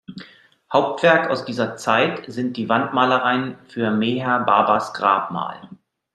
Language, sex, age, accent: German, male, 40-49, Deutschland Deutsch